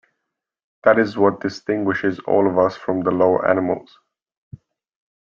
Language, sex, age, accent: English, male, 19-29, England English